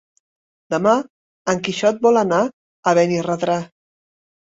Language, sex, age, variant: Catalan, female, 50-59, Central